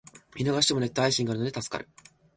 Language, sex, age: Japanese, male, 19-29